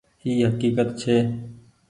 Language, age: Goaria, 19-29